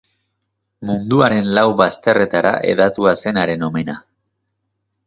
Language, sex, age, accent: Basque, male, 30-39, Mendebalekoa (Araba, Bizkaia, Gipuzkoako mendebaleko herri batzuk)